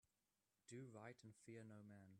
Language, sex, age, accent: English, male, under 19, Southern African (South Africa, Zimbabwe, Namibia)